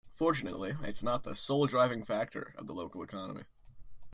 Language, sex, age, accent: English, male, under 19, United States English